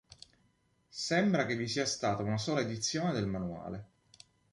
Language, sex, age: Italian, male, 40-49